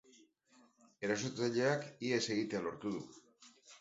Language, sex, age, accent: Basque, male, 50-59, Erdialdekoa edo Nafarra (Gipuzkoa, Nafarroa)